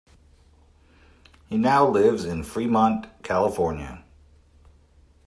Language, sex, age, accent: English, male, 50-59, United States English